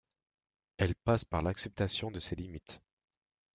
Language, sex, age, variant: French, male, 19-29, Français de métropole